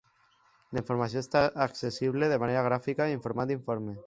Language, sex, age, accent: Catalan, male, under 19, valencià